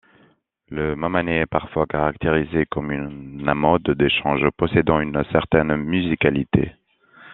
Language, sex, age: French, male, 30-39